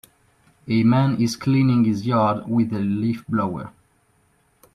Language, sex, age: English, male, 19-29